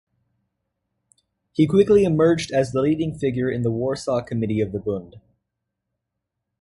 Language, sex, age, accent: English, male, under 19, United States English